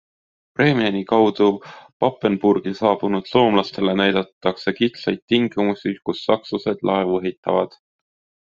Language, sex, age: Estonian, male, 19-29